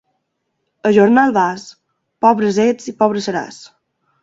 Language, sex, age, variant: Catalan, female, 19-29, Balear